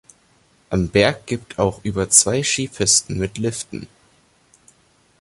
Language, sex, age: German, male, under 19